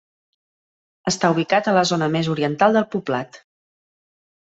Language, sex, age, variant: Catalan, female, 30-39, Central